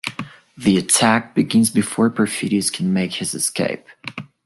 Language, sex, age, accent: English, male, 19-29, United States English